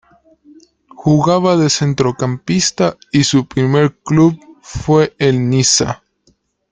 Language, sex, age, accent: Spanish, male, 19-29, México